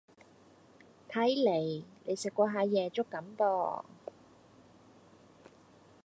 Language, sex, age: Cantonese, female, 30-39